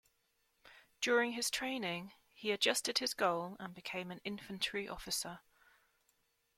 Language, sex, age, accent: English, female, 40-49, England English